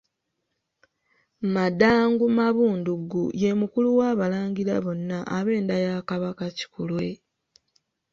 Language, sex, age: Ganda, female, 30-39